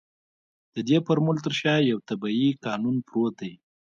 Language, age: Pashto, 30-39